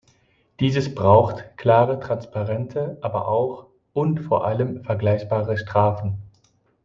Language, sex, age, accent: German, male, 30-39, Deutschland Deutsch